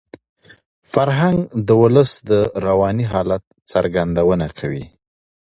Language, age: Pashto, 30-39